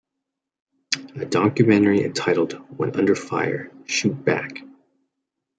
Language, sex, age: English, male, 19-29